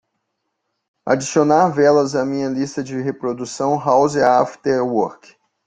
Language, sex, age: Portuguese, male, 40-49